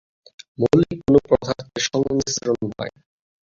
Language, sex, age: Bengali, male, 19-29